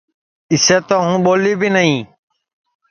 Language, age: Sansi, 19-29